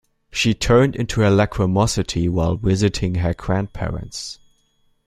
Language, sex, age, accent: English, male, 19-29, United States English